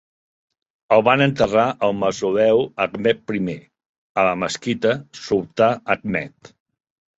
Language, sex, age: Catalan, male, 50-59